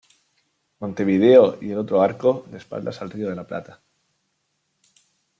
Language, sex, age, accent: Spanish, male, 19-29, España: Sur peninsular (Andalucia, Extremadura, Murcia)